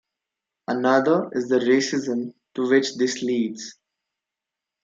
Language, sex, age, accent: English, male, 19-29, India and South Asia (India, Pakistan, Sri Lanka)